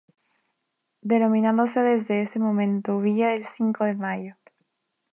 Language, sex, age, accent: Spanish, female, 19-29, Andino-Pacífico: Colombia, Perú, Ecuador, oeste de Bolivia y Venezuela andina